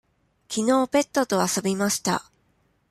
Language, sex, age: Japanese, female, 19-29